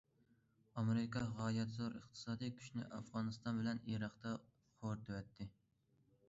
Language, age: Uyghur, 19-29